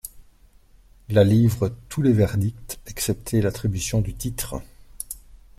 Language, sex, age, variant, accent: French, male, 30-39, Français d'Europe, Français de Belgique